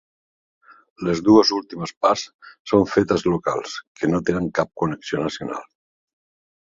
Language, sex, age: Catalan, male, 60-69